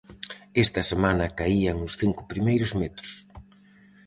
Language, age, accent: Galician, 50-59, Central (gheada)